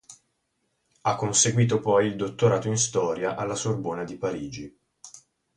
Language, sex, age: Italian, male, 30-39